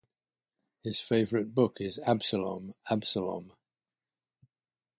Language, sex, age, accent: English, male, 70-79, England English